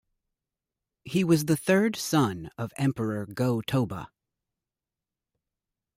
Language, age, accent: English, 30-39, United States English